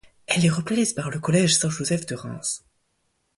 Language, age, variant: French, 19-29, Français de métropole